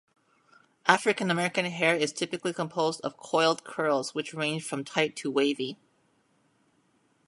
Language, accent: English, United States English